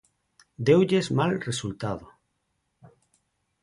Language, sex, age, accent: Galician, male, 40-49, Neofalante